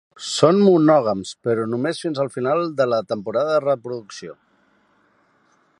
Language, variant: Catalan, Central